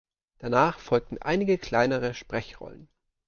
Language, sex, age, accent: German, male, 19-29, Deutschland Deutsch